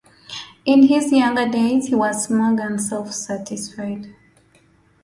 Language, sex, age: English, female, 19-29